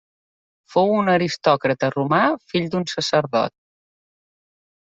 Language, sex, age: Catalan, female, 40-49